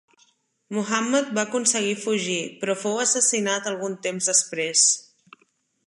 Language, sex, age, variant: Catalan, female, 30-39, Central